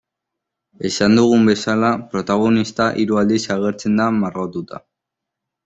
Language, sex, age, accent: Basque, male, under 19, Erdialdekoa edo Nafarra (Gipuzkoa, Nafarroa)